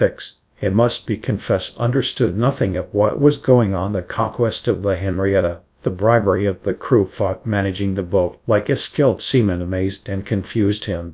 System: TTS, GradTTS